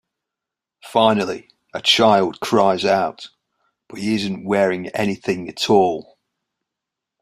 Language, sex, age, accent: English, male, 19-29, England English